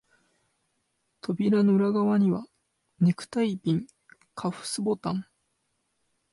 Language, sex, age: Japanese, male, 19-29